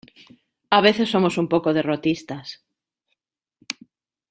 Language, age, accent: Spanish, 30-39, España: Norte peninsular (Asturias, Castilla y León, Cantabria, País Vasco, Navarra, Aragón, La Rioja, Guadalajara, Cuenca)